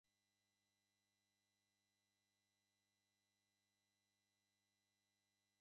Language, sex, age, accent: Spanish, male, 50-59, España: Norte peninsular (Asturias, Castilla y León, Cantabria, País Vasco, Navarra, Aragón, La Rioja, Guadalajara, Cuenca)